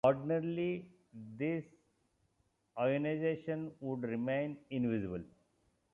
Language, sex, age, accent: English, male, 50-59, India and South Asia (India, Pakistan, Sri Lanka)